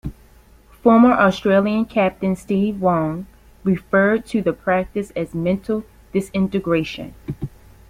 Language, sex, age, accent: English, female, 30-39, United States English